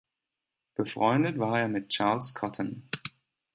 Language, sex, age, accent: German, male, 19-29, Deutschland Deutsch